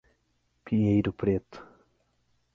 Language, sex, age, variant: Portuguese, male, 30-39, Portuguese (Brasil)